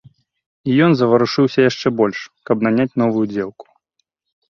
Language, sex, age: Belarusian, male, 19-29